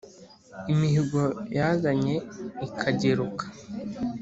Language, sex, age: Kinyarwanda, male, under 19